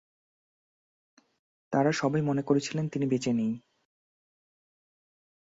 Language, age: Bengali, 19-29